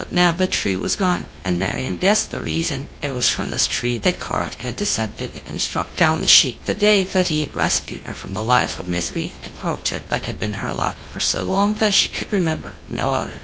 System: TTS, GlowTTS